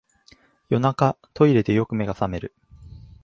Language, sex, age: Japanese, male, 19-29